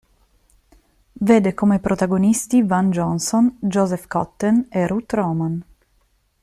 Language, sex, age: Italian, female, 30-39